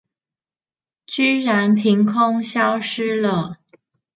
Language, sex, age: Chinese, female, 30-39